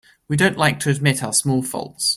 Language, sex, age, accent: English, male, 19-29, England English